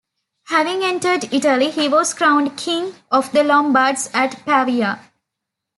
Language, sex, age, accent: English, female, 19-29, India and South Asia (India, Pakistan, Sri Lanka)